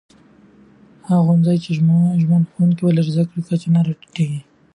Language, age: Pashto, 19-29